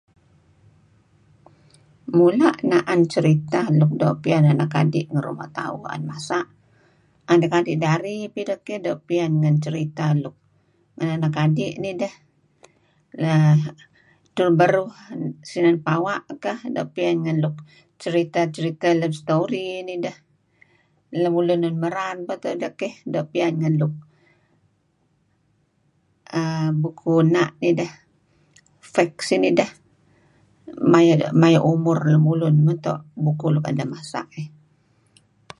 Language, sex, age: Kelabit, female, 60-69